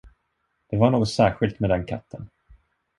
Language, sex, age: Swedish, male, 30-39